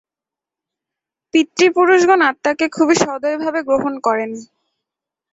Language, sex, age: Bengali, female, 19-29